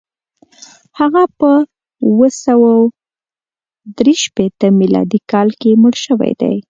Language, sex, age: Pashto, female, 19-29